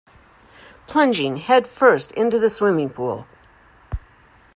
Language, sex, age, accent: English, female, 60-69, United States English